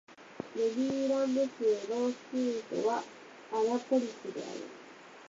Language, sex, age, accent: Japanese, female, 19-29, 標準語